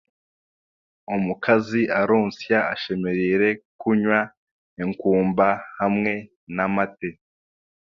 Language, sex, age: Chiga, male, 19-29